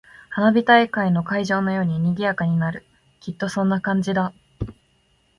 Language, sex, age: Japanese, female, 19-29